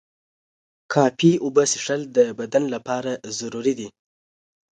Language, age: Pashto, 19-29